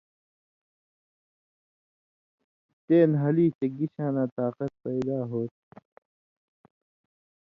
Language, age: Indus Kohistani, 19-29